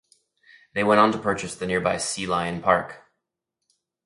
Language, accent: English, United States English